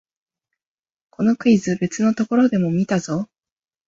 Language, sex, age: Japanese, female, 19-29